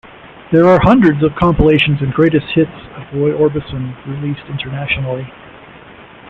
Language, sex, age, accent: English, male, 50-59, United States English